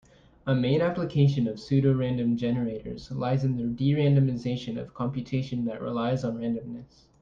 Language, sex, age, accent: English, male, 19-29, United States English